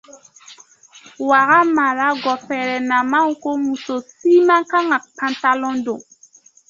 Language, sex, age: Dyula, female, 19-29